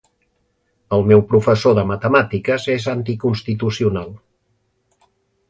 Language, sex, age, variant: Catalan, male, 50-59, Central